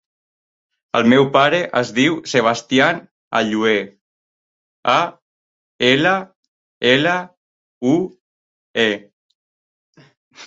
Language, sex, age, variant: Catalan, male, 30-39, Central